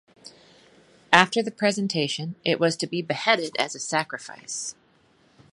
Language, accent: English, United States English